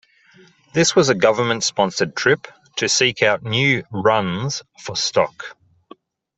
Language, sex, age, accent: English, male, 40-49, Australian English